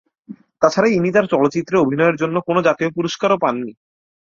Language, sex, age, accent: Bengali, male, 19-29, Native